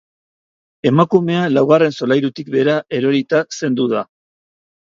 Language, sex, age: Basque, male, 40-49